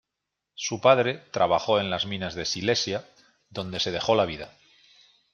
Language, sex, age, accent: Spanish, male, 40-49, España: Norte peninsular (Asturias, Castilla y León, Cantabria, País Vasco, Navarra, Aragón, La Rioja, Guadalajara, Cuenca)